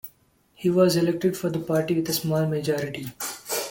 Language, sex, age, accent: English, male, 19-29, India and South Asia (India, Pakistan, Sri Lanka)